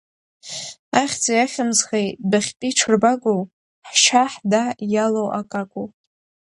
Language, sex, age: Abkhazian, female, under 19